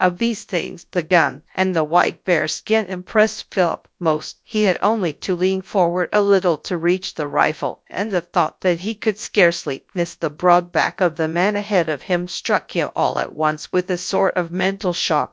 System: TTS, GradTTS